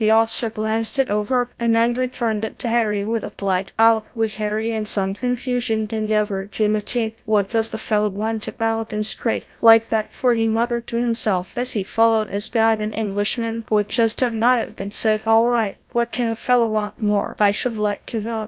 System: TTS, GlowTTS